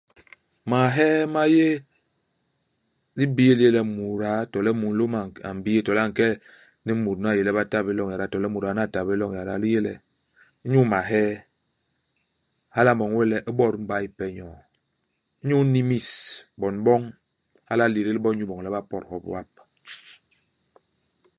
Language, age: Basaa, 40-49